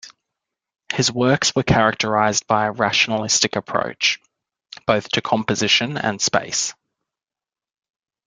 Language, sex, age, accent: English, male, 19-29, Australian English